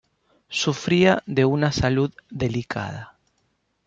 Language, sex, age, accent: Spanish, male, 40-49, Rioplatense: Argentina, Uruguay, este de Bolivia, Paraguay